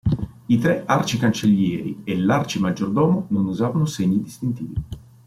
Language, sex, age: Italian, male, 40-49